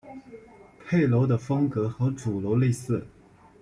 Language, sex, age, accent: Chinese, male, 30-39, 出生地：湖南省